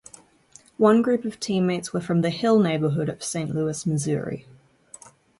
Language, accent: English, Australian English